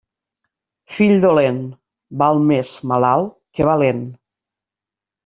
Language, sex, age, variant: Catalan, female, 50-59, Nord-Occidental